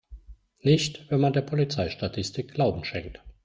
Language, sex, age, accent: German, male, 40-49, Deutschland Deutsch